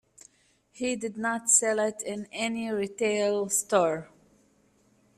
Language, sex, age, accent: English, female, 19-29, United States English